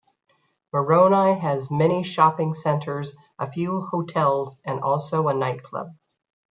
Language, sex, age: English, male, 50-59